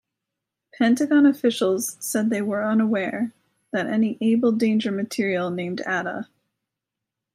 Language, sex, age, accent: English, female, 30-39, United States English